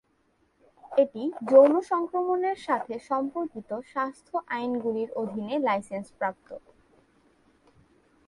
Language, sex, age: Bengali, female, 19-29